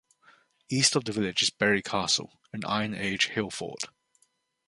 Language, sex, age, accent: English, male, 19-29, England English